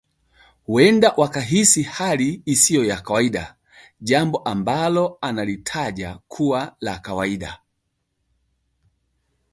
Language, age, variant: Swahili, 40-49, Kiswahili Sanifu (EA)